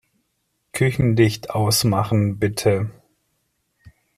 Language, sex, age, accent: German, male, 30-39, Deutschland Deutsch